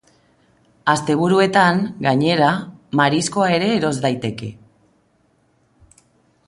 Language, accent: Basque, Erdialdekoa edo Nafarra (Gipuzkoa, Nafarroa)